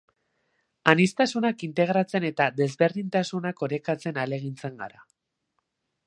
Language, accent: Basque, Erdialdekoa edo Nafarra (Gipuzkoa, Nafarroa)